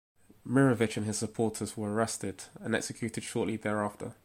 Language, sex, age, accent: English, male, 19-29, England English